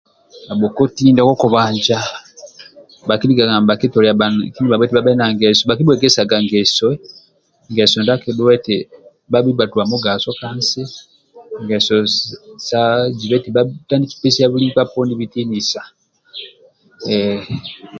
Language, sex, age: Amba (Uganda), male, 30-39